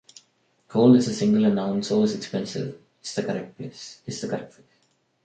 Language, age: English, 19-29